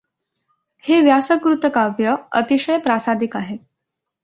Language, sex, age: Marathi, female, under 19